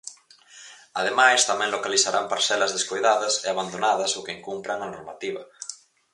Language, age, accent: Galician, 19-29, Normativo (estándar)